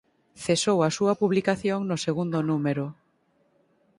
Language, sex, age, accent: Galician, female, 19-29, Oriental (común en zona oriental)